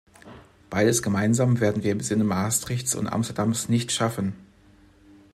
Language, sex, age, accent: German, male, 30-39, Deutschland Deutsch